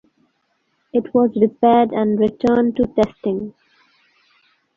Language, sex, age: English, female, 19-29